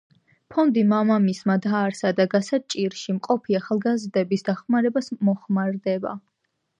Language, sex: Georgian, female